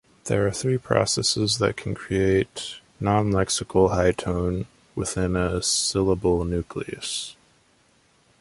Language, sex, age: English, male, 19-29